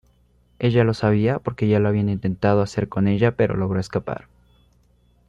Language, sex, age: Spanish, male, under 19